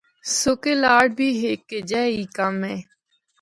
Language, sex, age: Northern Hindko, female, 19-29